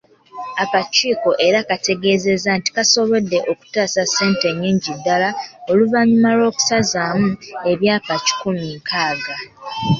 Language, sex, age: Ganda, female, 19-29